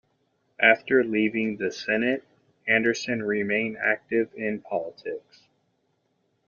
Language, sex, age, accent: English, male, 30-39, United States English